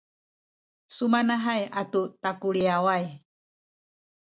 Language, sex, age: Sakizaya, female, 70-79